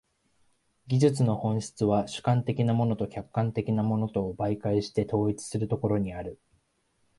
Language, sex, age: Japanese, male, 19-29